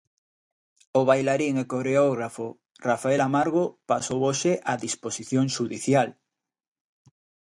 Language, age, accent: Galician, 19-29, Normativo (estándar)